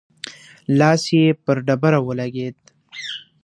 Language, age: Pashto, 19-29